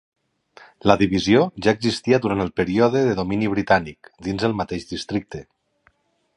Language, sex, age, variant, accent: Catalan, male, 40-49, Nord-Occidental, Lleidatà